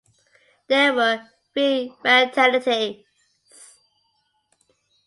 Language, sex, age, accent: English, female, 40-49, Scottish English